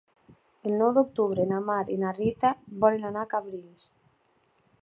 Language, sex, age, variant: Catalan, female, 19-29, Nord-Occidental